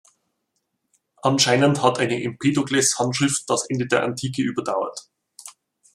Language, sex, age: German, male, 40-49